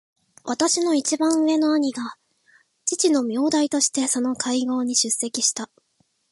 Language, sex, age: Japanese, female, 19-29